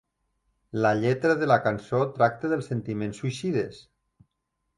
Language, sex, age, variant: Catalan, male, 30-39, Nord-Occidental